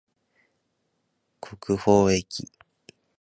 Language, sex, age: Japanese, male, under 19